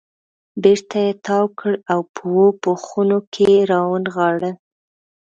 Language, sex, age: Pashto, female, 19-29